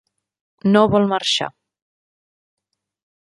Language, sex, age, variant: Catalan, female, 30-39, Central